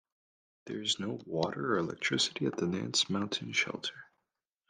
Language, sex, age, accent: English, male, under 19, Canadian English